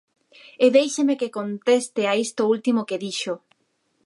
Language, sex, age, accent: Galician, female, 30-39, Normativo (estándar)